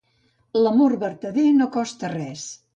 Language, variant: Catalan, Central